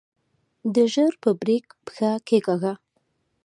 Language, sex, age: Pashto, female, 19-29